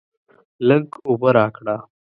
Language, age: Pashto, 19-29